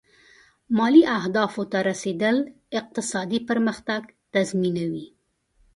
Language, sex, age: Pashto, female, 40-49